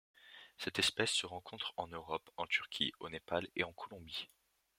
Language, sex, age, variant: French, male, under 19, Français de métropole